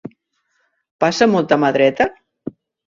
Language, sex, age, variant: Catalan, female, 60-69, Central